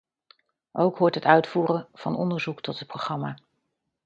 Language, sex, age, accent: Dutch, female, 50-59, Nederlands Nederlands